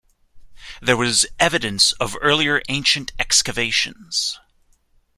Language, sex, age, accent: English, male, 19-29, United States English